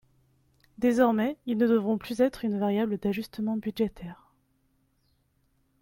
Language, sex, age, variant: French, female, 19-29, Français de métropole